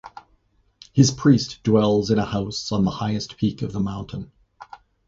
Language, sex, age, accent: English, male, 50-59, Canadian English